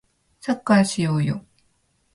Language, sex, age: Japanese, female, 19-29